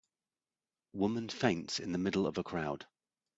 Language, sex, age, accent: English, male, 50-59, England English